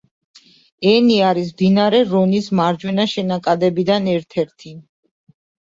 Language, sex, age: Georgian, female, 40-49